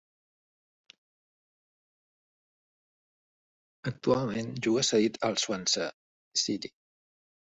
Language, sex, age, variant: Catalan, male, 40-49, Central